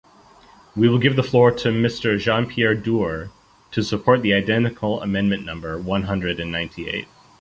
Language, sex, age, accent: English, male, 30-39, United States English